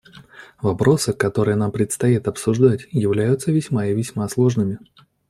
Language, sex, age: Russian, male, 30-39